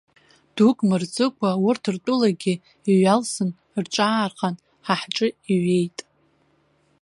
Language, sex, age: Abkhazian, female, 19-29